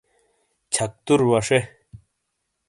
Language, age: Shina, 30-39